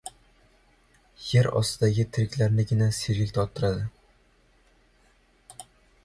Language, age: Uzbek, 19-29